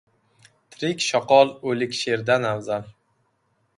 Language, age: Uzbek, 19-29